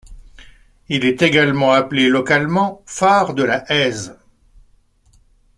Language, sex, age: French, male, 60-69